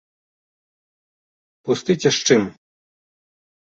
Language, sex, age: Belarusian, male, 30-39